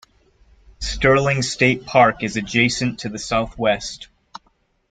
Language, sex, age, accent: English, male, 30-39, United States English